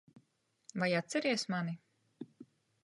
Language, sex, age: Latvian, female, 30-39